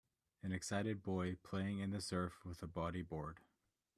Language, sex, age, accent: English, male, 19-29, United States English